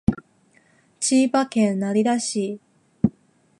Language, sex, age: Japanese, female, 19-29